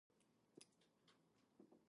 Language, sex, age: English, female, 19-29